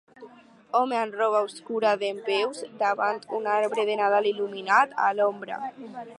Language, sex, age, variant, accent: Catalan, female, under 19, Alacantí, valencià